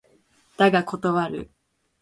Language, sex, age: Japanese, female, under 19